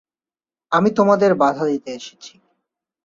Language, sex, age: Bengali, male, 19-29